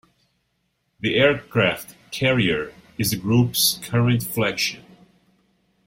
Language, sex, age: English, male, 30-39